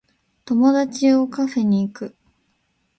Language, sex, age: Japanese, female, under 19